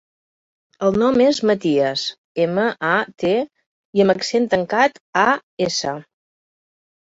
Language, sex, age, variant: Catalan, female, 50-59, Central